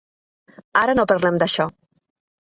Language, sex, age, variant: Catalan, female, 30-39, Balear